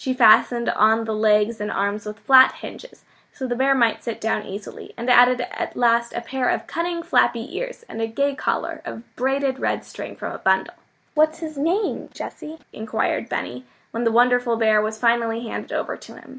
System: none